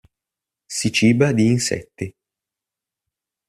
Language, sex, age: Italian, male, 19-29